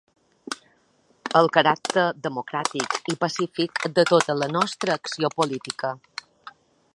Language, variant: Catalan, Balear